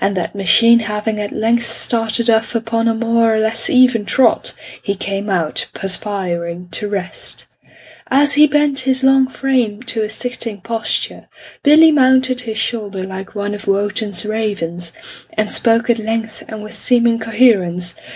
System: none